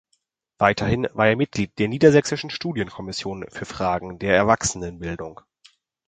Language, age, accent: German, under 19, Deutschland Deutsch